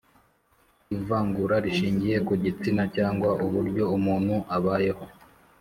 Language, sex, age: Kinyarwanda, male, 19-29